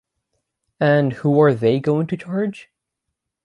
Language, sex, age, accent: English, male, under 19, United States English; England English